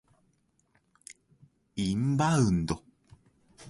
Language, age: Japanese, 19-29